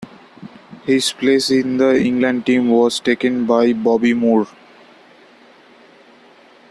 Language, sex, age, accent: English, male, 19-29, India and South Asia (India, Pakistan, Sri Lanka)